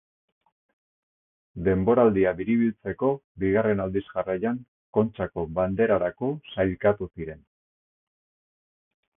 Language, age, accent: Basque, 60-69, Erdialdekoa edo Nafarra (Gipuzkoa, Nafarroa)